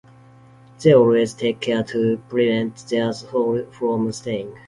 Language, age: English, 19-29